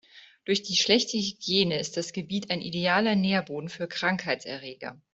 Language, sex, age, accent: German, female, 30-39, Deutschland Deutsch